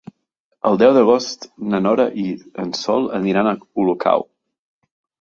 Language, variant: Catalan, Central